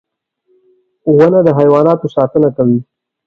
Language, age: Pashto, 40-49